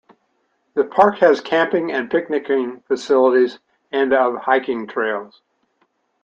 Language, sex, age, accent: English, male, 70-79, Canadian English